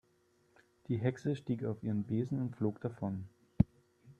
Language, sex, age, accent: German, male, 30-39, Deutschland Deutsch